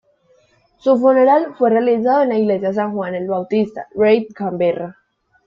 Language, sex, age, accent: Spanish, female, under 19, América central